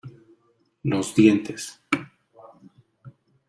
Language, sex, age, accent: Spanish, male, 40-49, México